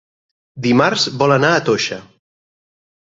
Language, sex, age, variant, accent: Catalan, male, 30-39, Central, Barcelona